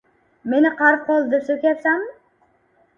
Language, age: Uzbek, under 19